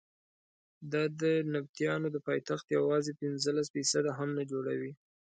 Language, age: Pashto, 19-29